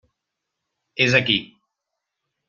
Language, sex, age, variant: Catalan, male, 30-39, Central